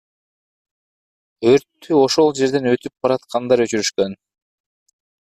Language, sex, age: Kyrgyz, male, 30-39